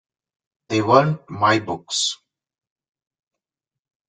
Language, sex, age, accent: English, male, 30-39, India and South Asia (India, Pakistan, Sri Lanka)